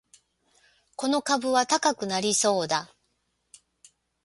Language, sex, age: Japanese, female, 60-69